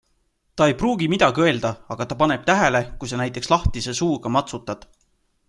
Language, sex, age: Estonian, male, 19-29